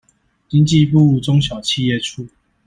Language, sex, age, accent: Chinese, male, 19-29, 出生地：臺北市